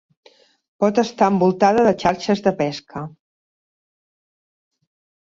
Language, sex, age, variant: Catalan, female, 60-69, Central